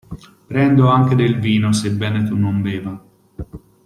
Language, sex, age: Italian, male, 40-49